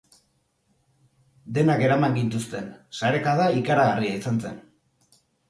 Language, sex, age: Basque, male, 40-49